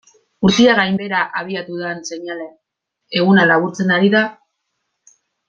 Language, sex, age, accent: Basque, female, 30-39, Mendebalekoa (Araba, Bizkaia, Gipuzkoako mendebaleko herri batzuk)